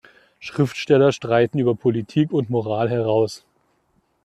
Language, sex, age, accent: German, male, 19-29, Deutschland Deutsch